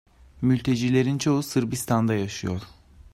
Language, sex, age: Turkish, male, 19-29